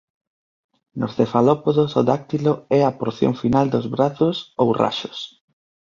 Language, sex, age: Galician, male, 19-29